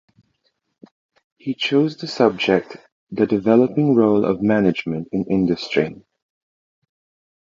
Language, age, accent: English, 30-39, Filipino